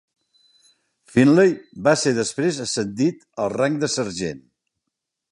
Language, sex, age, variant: Catalan, male, 70-79, Central